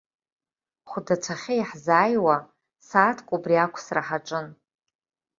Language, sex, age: Abkhazian, female, 40-49